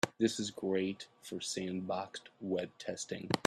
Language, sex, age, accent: English, male, 30-39, United States English